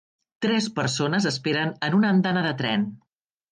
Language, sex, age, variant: Catalan, female, 50-59, Central